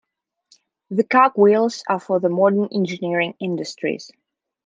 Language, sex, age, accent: English, female, 30-39, United States English